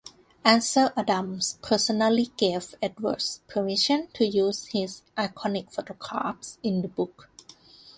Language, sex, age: English, female, 30-39